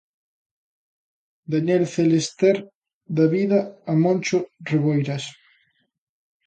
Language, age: Galician, 19-29